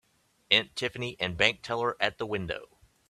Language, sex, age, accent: English, male, 40-49, United States English